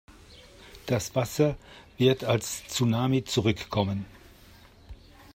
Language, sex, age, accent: German, male, 60-69, Deutschland Deutsch